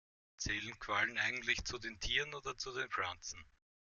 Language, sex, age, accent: German, male, 30-39, Österreichisches Deutsch